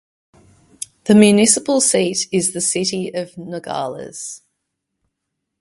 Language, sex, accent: English, female, Australian English